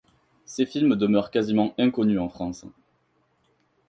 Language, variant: French, Français de métropole